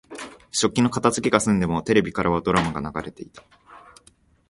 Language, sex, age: Japanese, male, 19-29